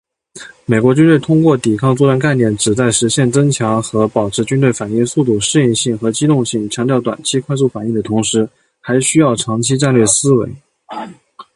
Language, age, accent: Chinese, 19-29, 出生地：江西省